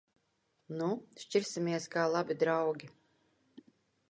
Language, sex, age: Latvian, female, 50-59